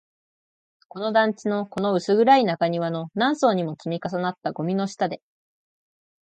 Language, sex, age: Japanese, female, 19-29